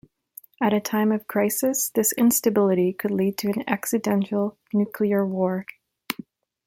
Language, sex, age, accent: English, female, 19-29, Canadian English